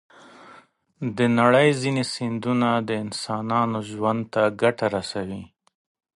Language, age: Pashto, 40-49